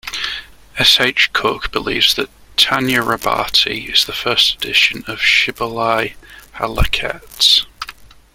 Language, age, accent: English, 19-29, England English